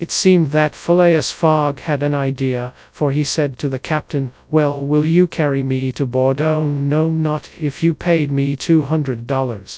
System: TTS, FastPitch